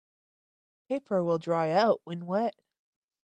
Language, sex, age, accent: English, female, 30-39, Canadian English